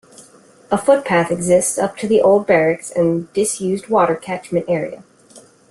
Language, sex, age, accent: English, female, 30-39, United States English